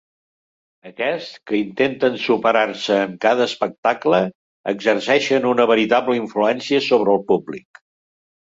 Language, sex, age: Catalan, male, 70-79